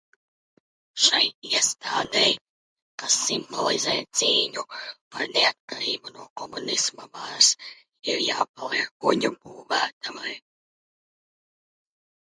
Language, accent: Latvian, bez akcenta